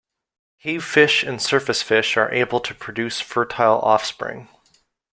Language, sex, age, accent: English, male, 30-39, Canadian English